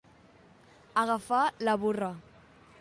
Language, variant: Catalan, Central